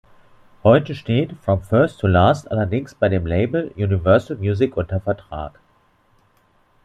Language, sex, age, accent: German, male, 30-39, Deutschland Deutsch